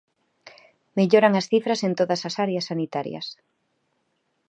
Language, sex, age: Galician, female, 30-39